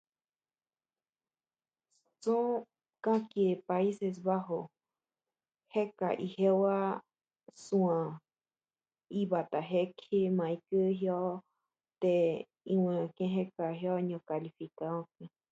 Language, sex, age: Spanish, female, 19-29